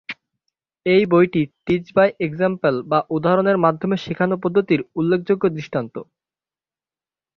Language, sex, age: Bengali, male, 19-29